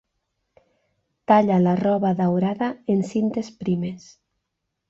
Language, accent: Catalan, central; nord-occidental